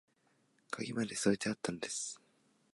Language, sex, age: Japanese, male, 19-29